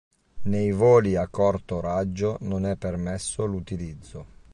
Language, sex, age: Italian, male, 40-49